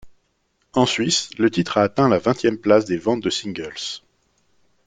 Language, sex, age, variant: French, male, 30-39, Français de métropole